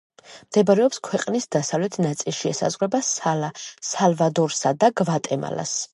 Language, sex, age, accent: Georgian, female, 19-29, ჩვეულებრივი